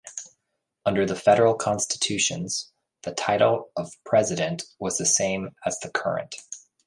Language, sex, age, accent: English, male, 30-39, United States English